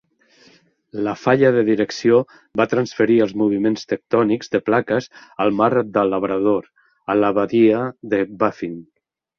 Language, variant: Catalan, Central